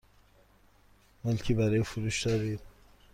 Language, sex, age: Persian, male, 30-39